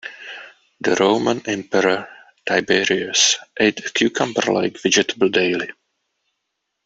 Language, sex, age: English, male, 30-39